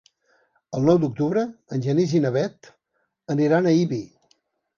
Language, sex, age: Catalan, male, 70-79